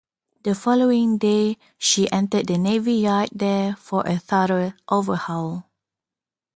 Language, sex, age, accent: English, female, 30-39, Malaysian English